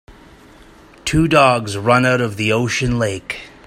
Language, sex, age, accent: English, male, 40-49, Canadian English